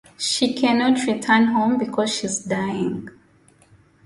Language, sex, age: English, female, 19-29